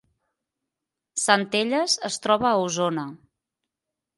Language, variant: Catalan, Central